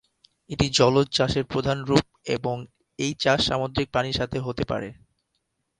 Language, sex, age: Bengali, male, 19-29